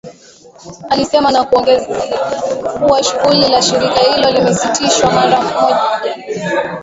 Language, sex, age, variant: Swahili, female, 19-29, Kiswahili Sanifu (EA)